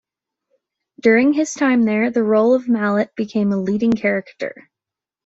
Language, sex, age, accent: English, female, 19-29, United States English